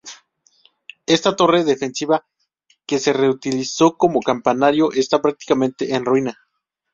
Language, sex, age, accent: Spanish, male, 19-29, México